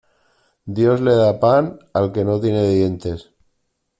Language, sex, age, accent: Spanish, male, 40-49, España: Norte peninsular (Asturias, Castilla y León, Cantabria, País Vasco, Navarra, Aragón, La Rioja, Guadalajara, Cuenca)